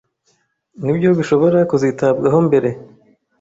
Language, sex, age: Kinyarwanda, male, 30-39